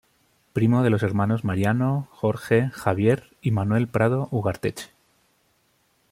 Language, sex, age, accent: Spanish, male, 30-39, España: Centro-Sur peninsular (Madrid, Toledo, Castilla-La Mancha)